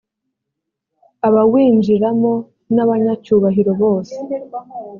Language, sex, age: Kinyarwanda, male, 19-29